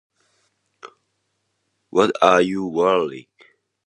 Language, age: English, under 19